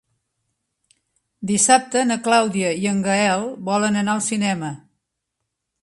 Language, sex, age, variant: Catalan, female, 60-69, Central